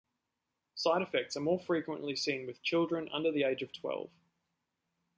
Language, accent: English, Australian English